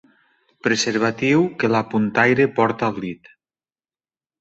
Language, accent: Catalan, valencià